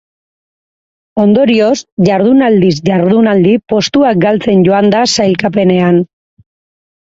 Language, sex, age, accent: Basque, female, 30-39, Mendebalekoa (Araba, Bizkaia, Gipuzkoako mendebaleko herri batzuk)